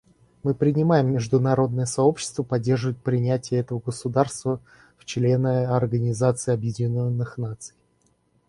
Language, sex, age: Russian, male, 19-29